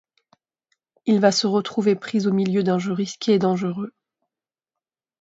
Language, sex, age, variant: French, female, 30-39, Français de métropole